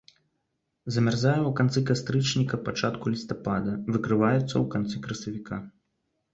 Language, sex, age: Belarusian, male, 19-29